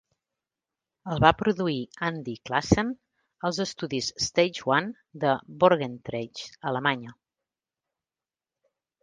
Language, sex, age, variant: Catalan, female, 40-49, Central